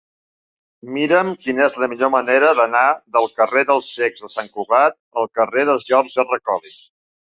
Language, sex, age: Catalan, male, 50-59